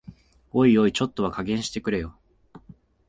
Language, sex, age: Japanese, male, 19-29